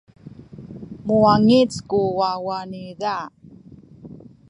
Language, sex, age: Sakizaya, female, 50-59